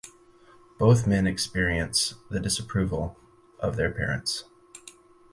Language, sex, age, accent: English, male, 30-39, United States English